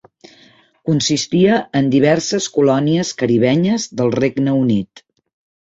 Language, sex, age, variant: Catalan, female, 60-69, Central